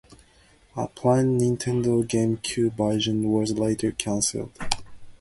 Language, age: English, 19-29